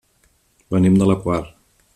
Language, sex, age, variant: Catalan, male, 40-49, Central